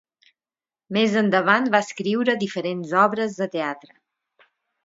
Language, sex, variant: Catalan, female, Balear